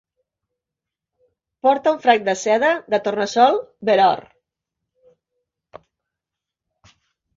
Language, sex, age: Catalan, female, 50-59